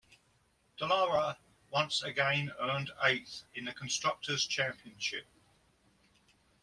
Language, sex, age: English, male, 70-79